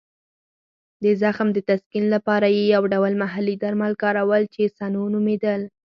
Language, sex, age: Pashto, female, under 19